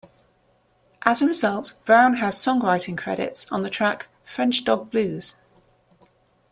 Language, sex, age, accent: English, female, 30-39, England English